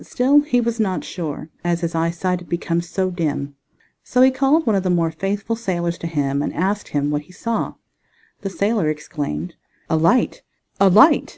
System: none